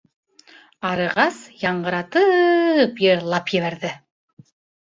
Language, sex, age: Bashkir, female, 30-39